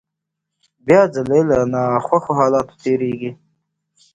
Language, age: Pashto, 40-49